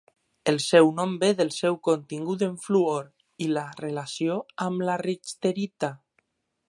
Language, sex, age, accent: Catalan, male, 19-29, valencià